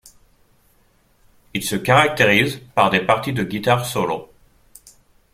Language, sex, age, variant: French, male, 30-39, Français de métropole